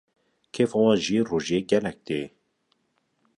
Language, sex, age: Kurdish, male, 30-39